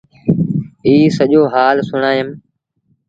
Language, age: Sindhi Bhil, 19-29